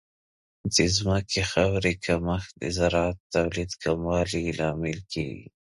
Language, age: Pashto, 19-29